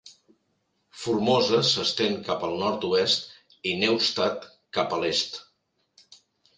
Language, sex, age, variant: Catalan, male, 50-59, Central